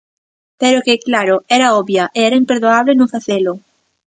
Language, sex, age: Galician, female, 19-29